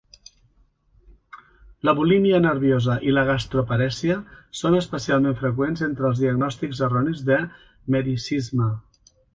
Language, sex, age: Catalan, male, 60-69